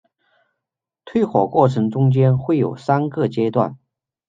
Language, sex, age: Chinese, male, 40-49